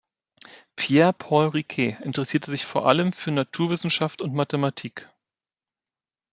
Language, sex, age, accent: German, male, 40-49, Deutschland Deutsch